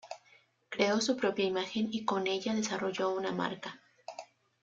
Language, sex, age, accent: Spanish, female, 19-29, México